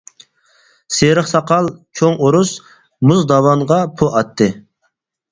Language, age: Uyghur, 30-39